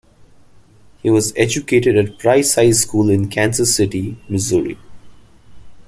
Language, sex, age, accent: English, male, 19-29, India and South Asia (India, Pakistan, Sri Lanka)